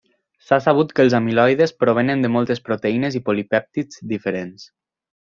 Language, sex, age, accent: Catalan, male, 19-29, valencià